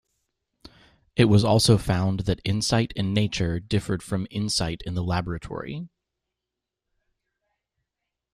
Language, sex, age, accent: English, male, 30-39, United States English